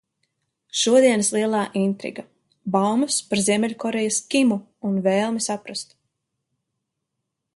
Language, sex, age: Latvian, female, 19-29